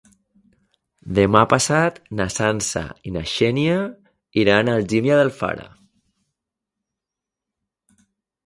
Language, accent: Catalan, valencià